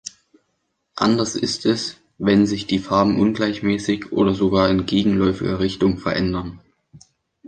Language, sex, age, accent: German, male, under 19, Deutschland Deutsch